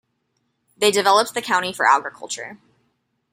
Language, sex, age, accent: English, female, 19-29, United States English